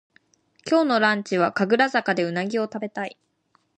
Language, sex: Japanese, female